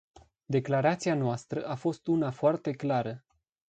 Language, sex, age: Romanian, male, 19-29